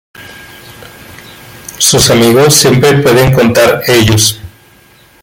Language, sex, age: Spanish, male, 19-29